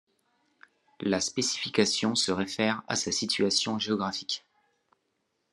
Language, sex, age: French, male, 30-39